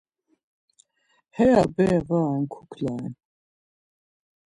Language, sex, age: Laz, female, 50-59